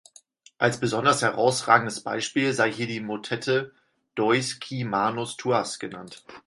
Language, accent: German, Deutschland Deutsch